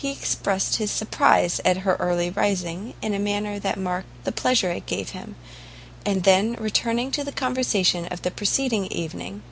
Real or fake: real